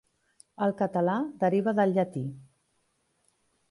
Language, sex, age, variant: Catalan, female, 40-49, Central